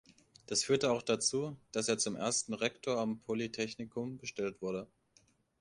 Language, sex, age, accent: German, male, 19-29, Deutschland Deutsch